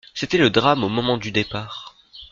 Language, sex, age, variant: French, female, 19-29, Français de métropole